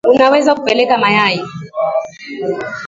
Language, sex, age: Swahili, female, 19-29